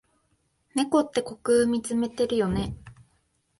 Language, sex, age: Japanese, female, 19-29